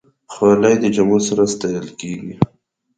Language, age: Pashto, 19-29